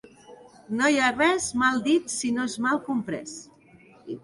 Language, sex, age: Catalan, female, 50-59